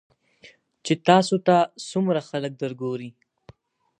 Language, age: Pashto, under 19